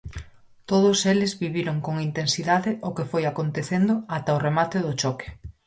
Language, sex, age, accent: Galician, female, 30-39, Normativo (estándar)